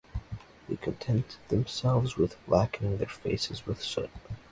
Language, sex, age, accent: English, male, under 19, United States English